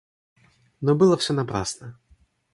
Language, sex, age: Russian, male, 19-29